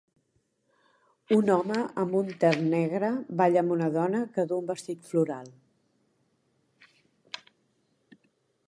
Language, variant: Catalan, Central